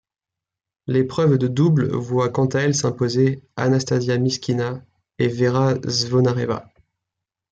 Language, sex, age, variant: French, male, 19-29, Français de métropole